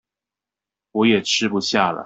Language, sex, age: Chinese, male, 19-29